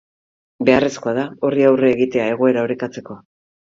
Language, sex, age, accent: Basque, female, 40-49, Mendebalekoa (Araba, Bizkaia, Gipuzkoako mendebaleko herri batzuk)